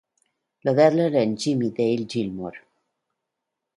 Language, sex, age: Spanish, female, 60-69